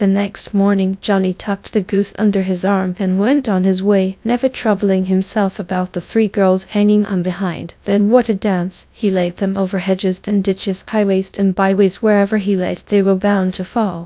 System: TTS, GradTTS